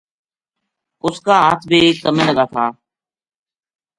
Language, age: Gujari, 40-49